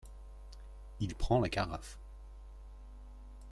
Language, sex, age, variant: French, male, 40-49, Français de métropole